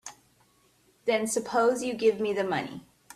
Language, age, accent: English, 40-49, United States English